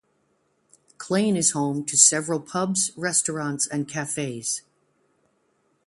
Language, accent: English, United States English